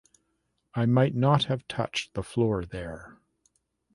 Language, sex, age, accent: English, male, 50-59, Canadian English